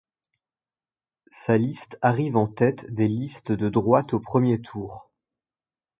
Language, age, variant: French, 19-29, Français de métropole